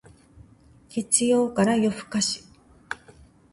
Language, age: Japanese, 50-59